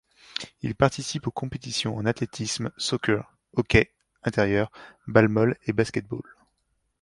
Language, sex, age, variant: French, male, 30-39, Français de métropole